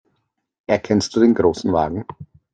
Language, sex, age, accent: German, male, 30-39, Österreichisches Deutsch